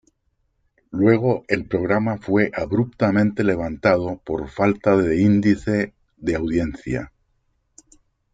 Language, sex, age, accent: Spanish, male, 60-69, América central